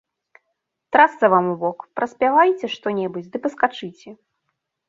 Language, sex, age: Belarusian, female, 30-39